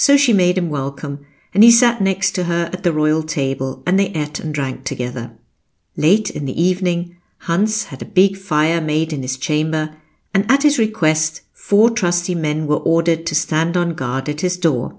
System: none